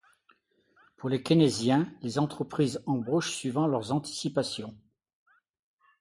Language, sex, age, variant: French, male, 70-79, Français de métropole